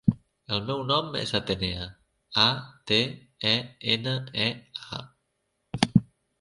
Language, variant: Catalan, Nord-Occidental